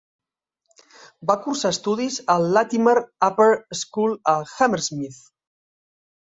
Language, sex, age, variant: Catalan, male, 40-49, Central